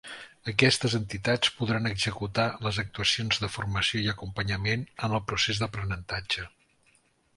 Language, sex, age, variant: Catalan, male, 50-59, Central